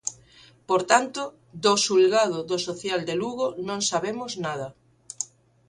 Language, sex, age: Galician, female, 50-59